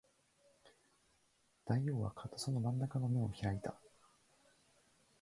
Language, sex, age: Japanese, male, under 19